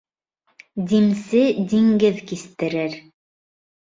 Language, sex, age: Bashkir, female, 19-29